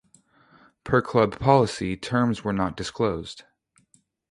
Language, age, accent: English, 30-39, United States English